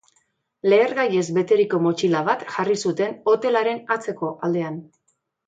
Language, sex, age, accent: Basque, female, 50-59, Mendebalekoa (Araba, Bizkaia, Gipuzkoako mendebaleko herri batzuk)